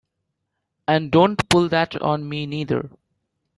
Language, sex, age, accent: English, male, under 19, India and South Asia (India, Pakistan, Sri Lanka)